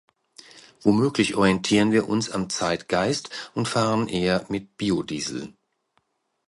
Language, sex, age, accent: German, male, 60-69, Deutschland Deutsch